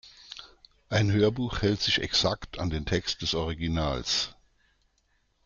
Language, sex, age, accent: German, male, 50-59, Deutschland Deutsch